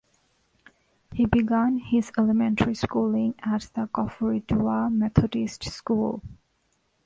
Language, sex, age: English, female, 19-29